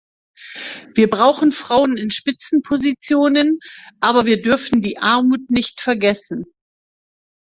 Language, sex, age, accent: German, female, 50-59, Deutschland Deutsch